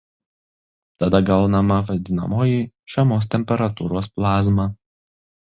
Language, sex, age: Lithuanian, male, 19-29